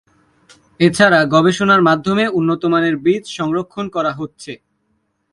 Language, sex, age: Bengali, male, under 19